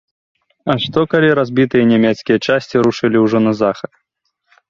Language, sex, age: Belarusian, male, 19-29